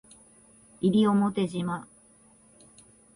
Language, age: Japanese, 40-49